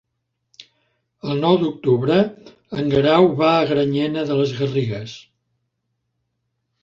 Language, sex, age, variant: Catalan, male, 70-79, Central